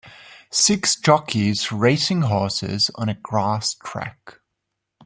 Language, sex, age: English, male, 30-39